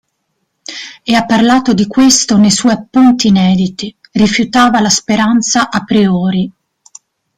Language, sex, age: Italian, female, 30-39